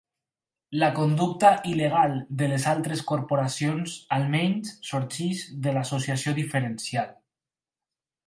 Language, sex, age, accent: Catalan, male, 19-29, valencià